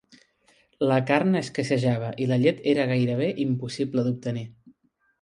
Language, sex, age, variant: Catalan, male, 30-39, Central